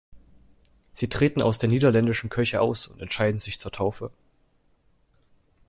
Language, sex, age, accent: German, male, under 19, Deutschland Deutsch